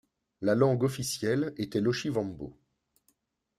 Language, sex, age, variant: French, male, 40-49, Français de métropole